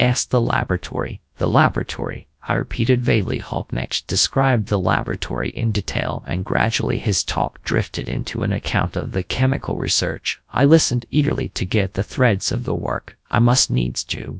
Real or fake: fake